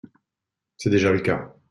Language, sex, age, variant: French, male, 40-49, Français de métropole